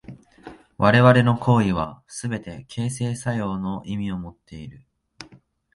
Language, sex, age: Japanese, male, 19-29